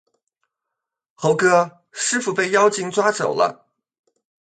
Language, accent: Chinese, 出生地：湖南省